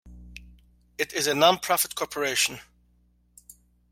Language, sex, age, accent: English, male, 30-39, United States English